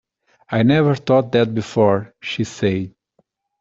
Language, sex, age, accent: English, male, 30-39, United States English